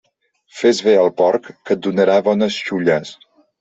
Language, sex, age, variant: Catalan, male, 50-59, Central